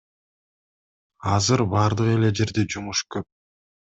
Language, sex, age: Kyrgyz, male, 19-29